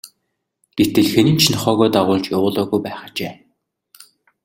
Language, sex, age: Mongolian, male, 19-29